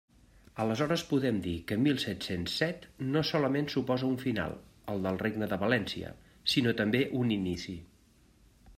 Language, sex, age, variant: Catalan, male, 50-59, Central